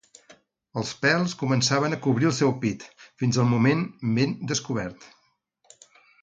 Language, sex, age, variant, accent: Catalan, male, 50-59, Central, central